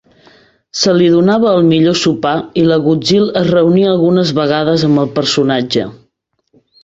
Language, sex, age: Catalan, female, 40-49